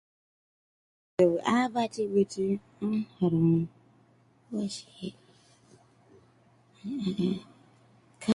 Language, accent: English, United States English